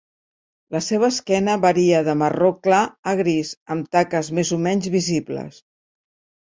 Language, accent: Catalan, Barceloní